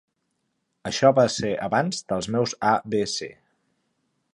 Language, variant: Catalan, Central